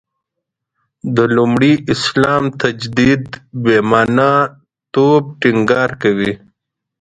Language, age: Pashto, 30-39